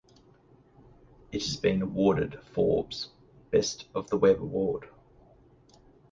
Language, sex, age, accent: English, male, 40-49, Australian English